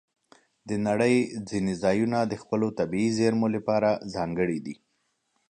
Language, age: Pashto, 30-39